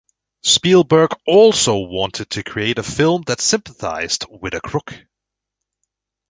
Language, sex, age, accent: English, male, 19-29, England English